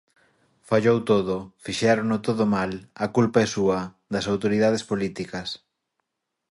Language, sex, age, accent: Galician, male, 19-29, Oriental (común en zona oriental)